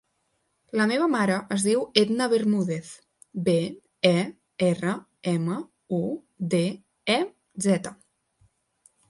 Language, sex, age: Catalan, female, 19-29